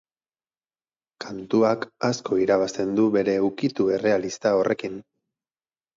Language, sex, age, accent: Basque, male, 30-39, Batua